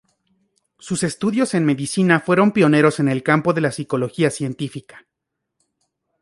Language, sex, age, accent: Spanish, male, 19-29, México